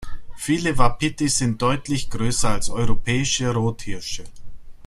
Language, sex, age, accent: German, male, 40-49, Deutschland Deutsch